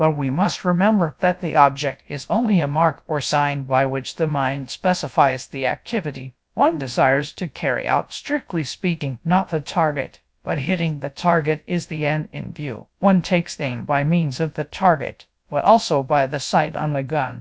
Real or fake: fake